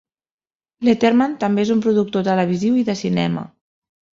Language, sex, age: Catalan, female, 40-49